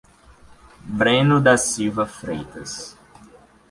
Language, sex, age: Portuguese, male, 19-29